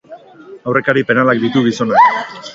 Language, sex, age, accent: Basque, male, 30-39, Erdialdekoa edo Nafarra (Gipuzkoa, Nafarroa)